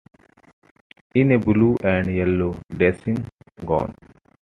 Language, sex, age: English, male, 19-29